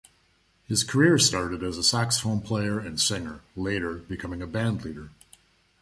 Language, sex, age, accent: English, male, 40-49, Canadian English